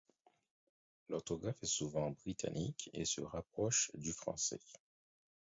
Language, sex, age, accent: French, male, 30-39, Français d’Haïti